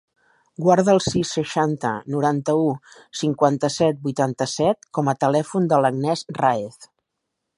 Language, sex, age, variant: Catalan, female, 50-59, Central